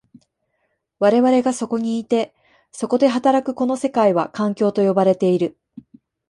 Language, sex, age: Japanese, female, 30-39